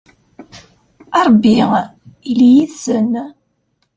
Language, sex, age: Kabyle, female, 40-49